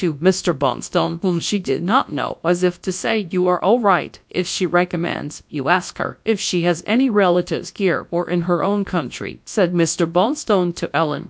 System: TTS, GradTTS